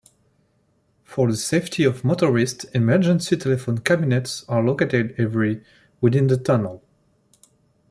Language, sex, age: English, male, 30-39